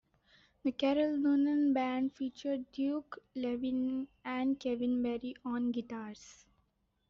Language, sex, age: English, female, under 19